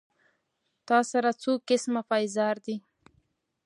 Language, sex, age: Pashto, female, 19-29